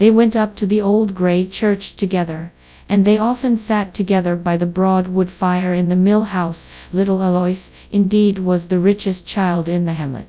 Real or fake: fake